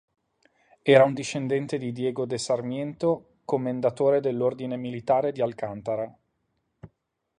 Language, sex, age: Italian, male, 30-39